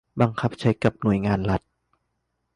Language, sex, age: Thai, male, 19-29